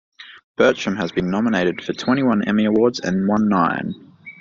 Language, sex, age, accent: English, male, 19-29, Australian English